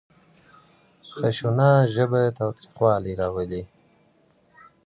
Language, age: Pashto, 30-39